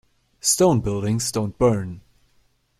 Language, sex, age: English, male, 19-29